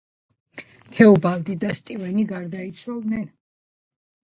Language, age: Georgian, under 19